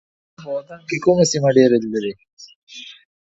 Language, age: Pashto, 19-29